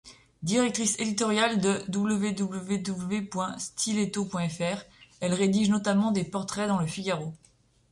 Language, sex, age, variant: French, female, 30-39, Français de métropole